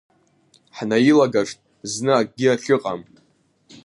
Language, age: Abkhazian, under 19